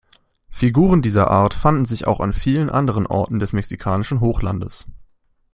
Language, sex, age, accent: German, male, 19-29, Deutschland Deutsch